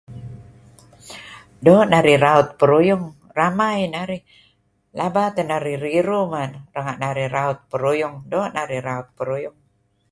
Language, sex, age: Kelabit, female, 70-79